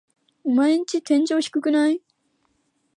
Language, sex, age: Japanese, female, under 19